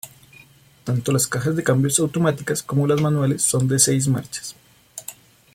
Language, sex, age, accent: Spanish, male, 30-39, Andino-Pacífico: Colombia, Perú, Ecuador, oeste de Bolivia y Venezuela andina